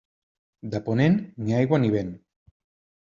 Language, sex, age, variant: Catalan, male, 40-49, Central